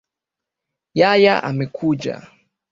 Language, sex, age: Swahili, male, 19-29